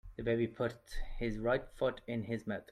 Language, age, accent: English, 30-39, Irish English